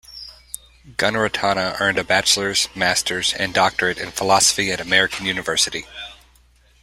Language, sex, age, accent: English, male, 30-39, United States English